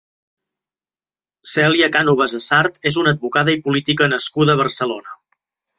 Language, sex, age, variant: Catalan, male, 30-39, Central